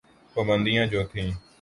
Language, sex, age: Urdu, male, 19-29